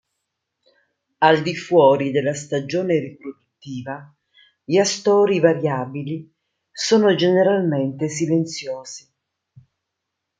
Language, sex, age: Italian, female, 50-59